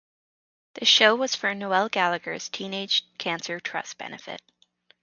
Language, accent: English, United States English; Canadian English